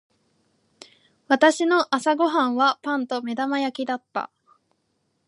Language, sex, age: Japanese, female, 19-29